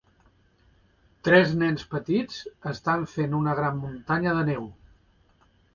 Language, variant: Catalan, Central